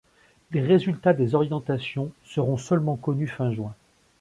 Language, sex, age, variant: French, male, 50-59, Français de métropole